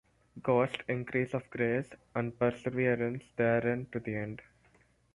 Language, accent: English, India and South Asia (India, Pakistan, Sri Lanka)